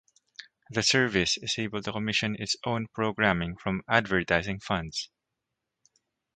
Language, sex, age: English, male, 19-29